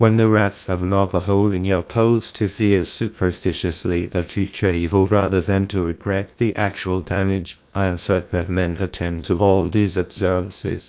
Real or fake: fake